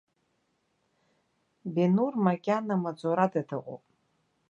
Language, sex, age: Abkhazian, female, 40-49